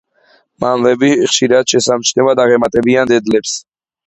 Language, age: Georgian, under 19